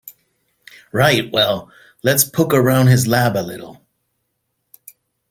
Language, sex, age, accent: English, male, 50-59, United States English